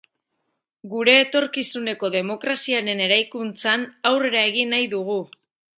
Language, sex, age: Basque, female, 40-49